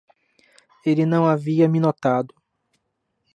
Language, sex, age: Portuguese, male, 19-29